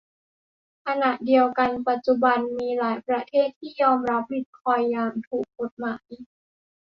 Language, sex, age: Thai, female, 19-29